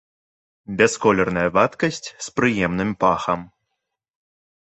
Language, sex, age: Belarusian, male, 19-29